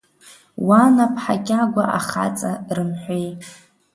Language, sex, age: Abkhazian, female, under 19